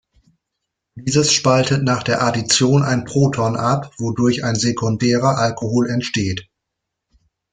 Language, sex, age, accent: German, male, 40-49, Deutschland Deutsch